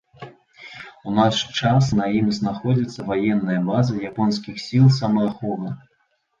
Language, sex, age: Belarusian, male, 19-29